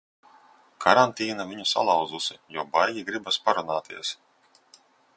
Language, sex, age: Latvian, male, 30-39